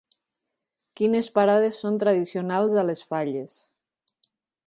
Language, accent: Catalan, valencià